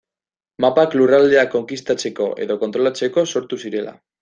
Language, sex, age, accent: Basque, male, 19-29, Mendebalekoa (Araba, Bizkaia, Gipuzkoako mendebaleko herri batzuk)